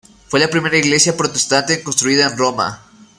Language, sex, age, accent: Spanish, male, 19-29, Andino-Pacífico: Colombia, Perú, Ecuador, oeste de Bolivia y Venezuela andina